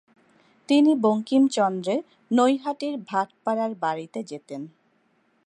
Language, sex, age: Bengali, male, 30-39